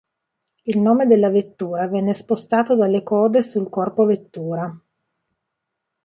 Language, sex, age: Italian, female, 40-49